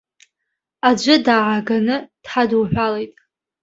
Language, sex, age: Abkhazian, female, under 19